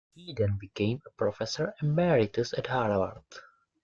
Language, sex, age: English, male, 19-29